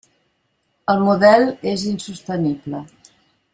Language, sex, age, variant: Catalan, female, 60-69, Central